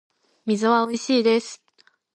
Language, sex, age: Japanese, female, 19-29